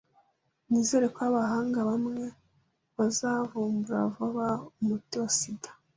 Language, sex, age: Kinyarwanda, female, 30-39